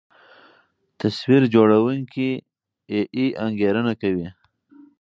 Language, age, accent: Pashto, 30-39, کندهارۍ لهجه